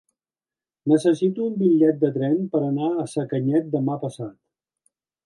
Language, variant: Catalan, Central